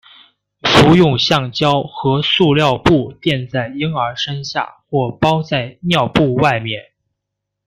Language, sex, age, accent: Chinese, male, 19-29, 出生地：河北省